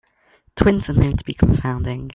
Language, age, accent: English, under 19, England English